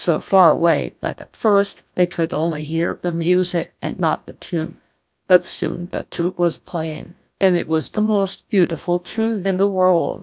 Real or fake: fake